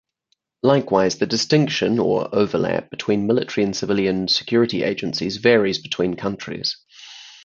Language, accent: English, England English; New Zealand English